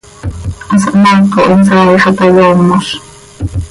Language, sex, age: Seri, female, 30-39